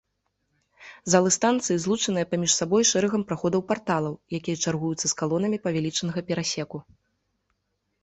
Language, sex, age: Belarusian, female, 19-29